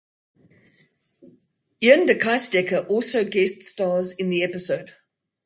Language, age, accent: English, 50-59, Southern African (South Africa, Zimbabwe, Namibia)